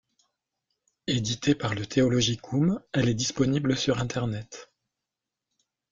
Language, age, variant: French, 40-49, Français de métropole